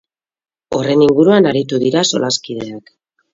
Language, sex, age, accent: Basque, female, 30-39, Mendebalekoa (Araba, Bizkaia, Gipuzkoako mendebaleko herri batzuk)